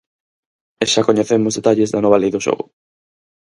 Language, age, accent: Galician, 19-29, Normativo (estándar)